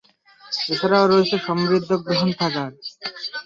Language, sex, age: Bengali, male, 19-29